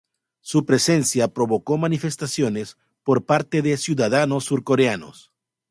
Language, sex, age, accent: Spanish, male, 40-49, América central